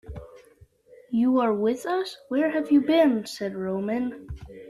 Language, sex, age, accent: English, male, under 19, United States English